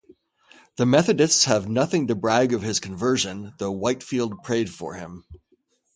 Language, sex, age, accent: English, male, 50-59, United States English